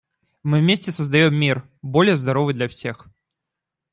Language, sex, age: Russian, male, 19-29